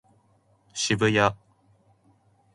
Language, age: Japanese, 19-29